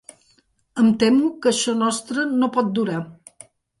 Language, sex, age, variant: Catalan, female, 60-69, Central